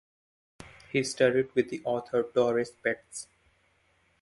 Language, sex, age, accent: English, male, 19-29, India and South Asia (India, Pakistan, Sri Lanka)